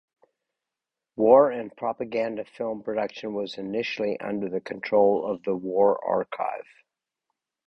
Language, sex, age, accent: English, male, 70-79, United States English